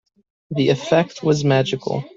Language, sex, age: English, male, 30-39